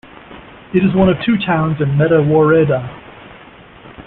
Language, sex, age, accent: English, male, 50-59, United States English